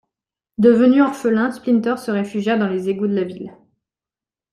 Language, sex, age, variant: French, female, 30-39, Français de métropole